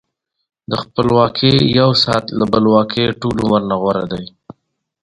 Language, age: Pashto, 30-39